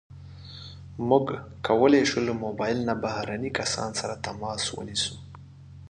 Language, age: Pashto, 30-39